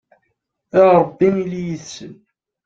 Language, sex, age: Kabyle, male, 19-29